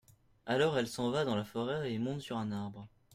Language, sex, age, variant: French, male, under 19, Français de métropole